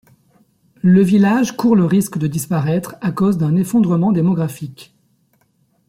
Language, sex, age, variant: French, male, 30-39, Français de métropole